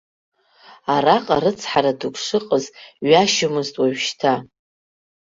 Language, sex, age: Abkhazian, female, 40-49